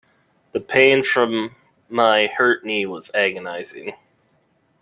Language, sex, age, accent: English, male, 30-39, United States English